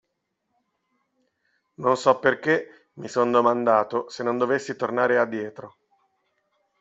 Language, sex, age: Italian, male, 40-49